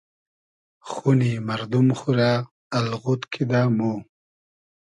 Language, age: Hazaragi, 30-39